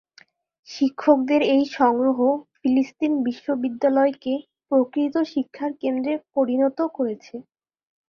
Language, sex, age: Bengali, female, 19-29